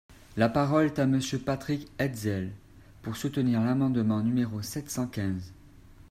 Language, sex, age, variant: French, male, 19-29, Français de métropole